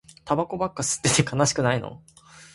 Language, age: Japanese, 19-29